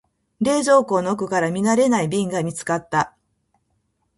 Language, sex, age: Japanese, female, 50-59